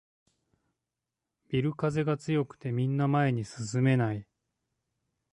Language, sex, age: Japanese, male, 30-39